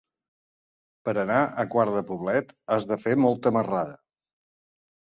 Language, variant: Catalan, Central